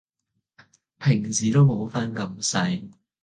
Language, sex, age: Cantonese, male, under 19